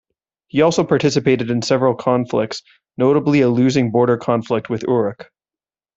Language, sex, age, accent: English, male, 30-39, Canadian English